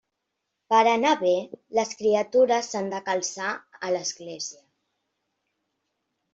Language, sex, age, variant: Catalan, female, 40-49, Central